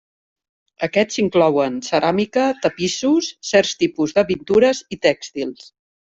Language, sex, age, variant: Catalan, female, 50-59, Central